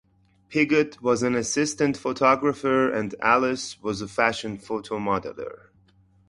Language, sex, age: English, male, 19-29